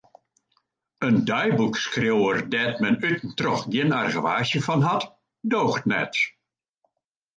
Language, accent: Western Frisian, Klaaifrysk